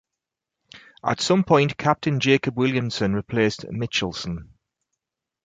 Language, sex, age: English, male, 50-59